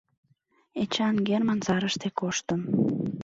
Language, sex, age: Mari, female, 19-29